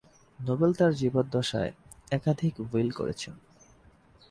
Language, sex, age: Bengali, male, 19-29